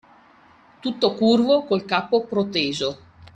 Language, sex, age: Italian, female, 50-59